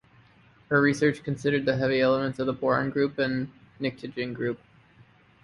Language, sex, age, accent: English, male, 30-39, United States English